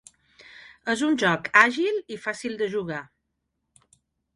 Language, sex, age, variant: Catalan, female, 40-49, Balear